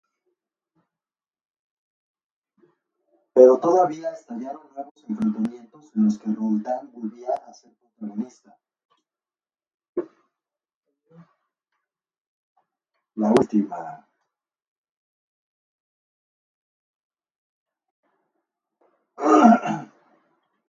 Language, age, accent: Spanish, 30-39, México